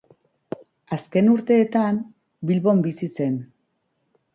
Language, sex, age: Basque, female, 40-49